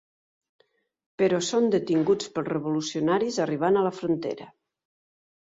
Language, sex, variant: Catalan, female, Nord-Occidental